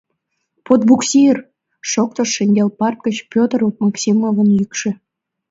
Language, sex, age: Mari, female, under 19